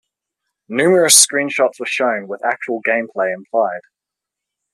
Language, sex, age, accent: English, male, 19-29, Australian English